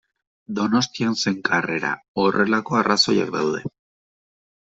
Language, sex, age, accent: Basque, male, 30-39, Mendebalekoa (Araba, Bizkaia, Gipuzkoako mendebaleko herri batzuk)